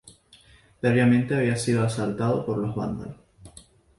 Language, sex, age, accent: Spanish, male, 19-29, España: Islas Canarias